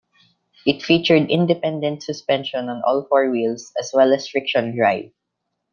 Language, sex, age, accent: English, male, under 19, Filipino